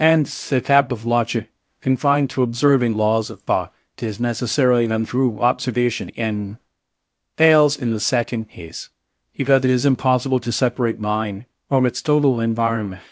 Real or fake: fake